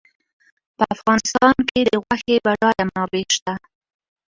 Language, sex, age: Pashto, female, 19-29